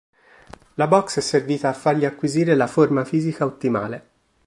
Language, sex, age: Italian, male, 19-29